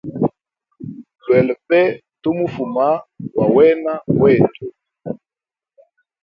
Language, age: Hemba, 40-49